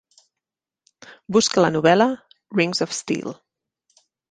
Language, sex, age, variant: Catalan, female, 30-39, Central